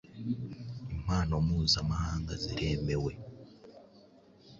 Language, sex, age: Kinyarwanda, male, 19-29